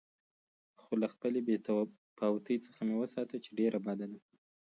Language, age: Pashto, 30-39